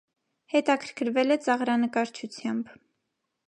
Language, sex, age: Armenian, female, 19-29